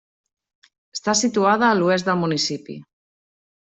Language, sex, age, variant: Catalan, female, 40-49, Central